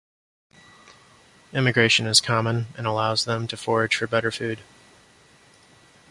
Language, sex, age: English, male, 19-29